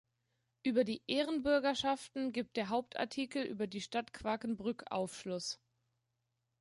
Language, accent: German, Deutschland Deutsch